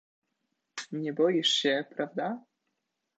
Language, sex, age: Polish, male, 19-29